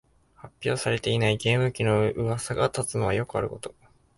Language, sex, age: Japanese, male, 19-29